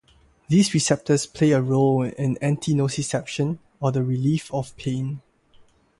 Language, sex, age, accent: English, male, 19-29, United States English; Singaporean English